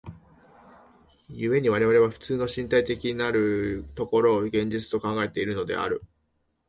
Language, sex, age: Japanese, male, 19-29